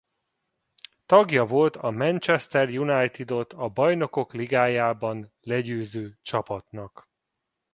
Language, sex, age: Hungarian, male, 40-49